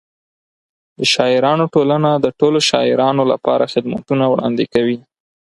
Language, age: Pashto, 19-29